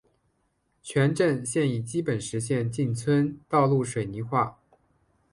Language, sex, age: Chinese, male, 19-29